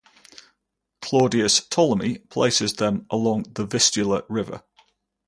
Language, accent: English, England English